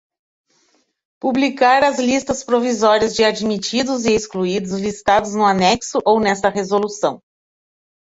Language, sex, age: Portuguese, female, 50-59